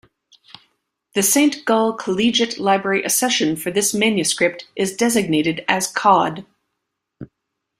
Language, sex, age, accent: English, female, 40-49, United States English